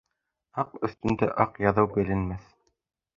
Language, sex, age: Bashkir, male, 30-39